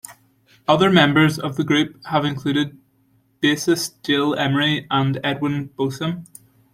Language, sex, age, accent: English, male, 19-29, Irish English